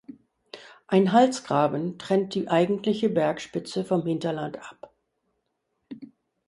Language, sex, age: German, female, 60-69